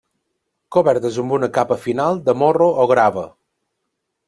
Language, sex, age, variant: Catalan, male, 30-39, Balear